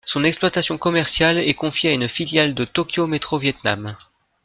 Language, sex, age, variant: French, female, 19-29, Français de métropole